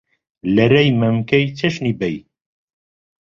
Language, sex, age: Central Kurdish, male, 50-59